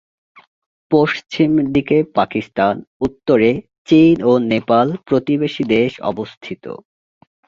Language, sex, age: Bengali, male, 19-29